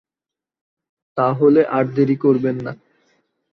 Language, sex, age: Bengali, male, 19-29